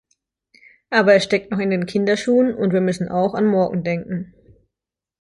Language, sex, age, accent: German, female, 19-29, Deutschland Deutsch